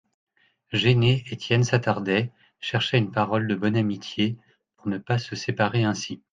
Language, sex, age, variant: French, male, 40-49, Français de métropole